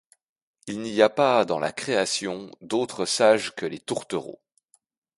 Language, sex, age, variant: French, male, 40-49, Français de métropole